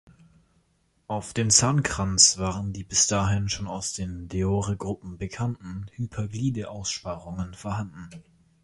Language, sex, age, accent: German, male, under 19, Deutschland Deutsch